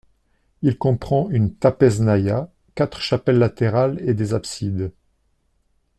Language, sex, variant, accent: French, male, Français d'Europe, Français de Suisse